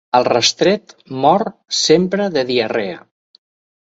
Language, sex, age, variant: Catalan, male, 60-69, Central